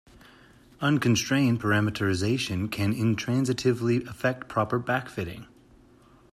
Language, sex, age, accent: English, male, 30-39, United States English